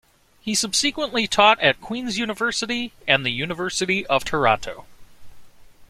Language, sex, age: English, male, 19-29